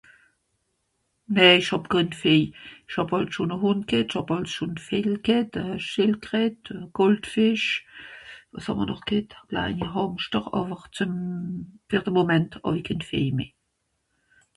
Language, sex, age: Swiss German, female, 60-69